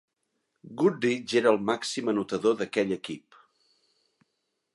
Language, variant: Catalan, Central